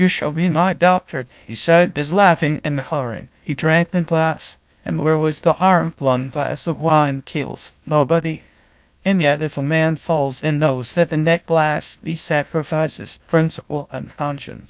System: TTS, GlowTTS